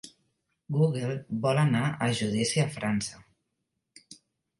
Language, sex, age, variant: Catalan, female, 40-49, Central